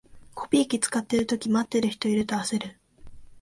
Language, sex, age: Japanese, female, 19-29